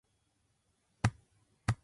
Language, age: Japanese, 19-29